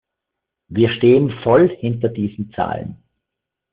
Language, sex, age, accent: German, male, 50-59, Österreichisches Deutsch